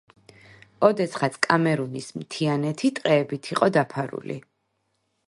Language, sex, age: Georgian, female, 40-49